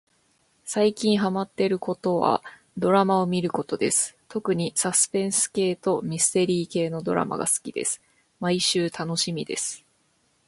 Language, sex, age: Japanese, female, 19-29